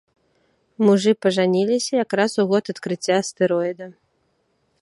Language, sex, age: Belarusian, female, 30-39